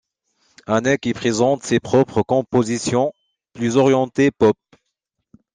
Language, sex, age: French, male, 30-39